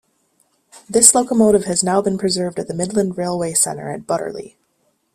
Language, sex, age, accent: English, female, 30-39, United States English